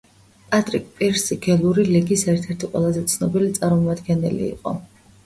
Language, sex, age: Georgian, female, 19-29